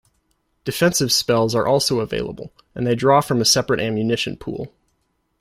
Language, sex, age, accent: English, male, 19-29, United States English